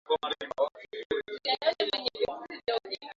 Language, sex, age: Swahili, female, 19-29